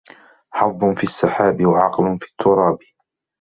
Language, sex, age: Arabic, male, 30-39